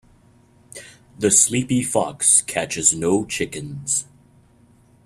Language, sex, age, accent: English, male, 40-49, United States English